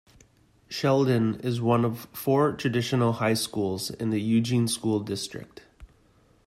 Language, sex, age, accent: English, male, 30-39, Canadian English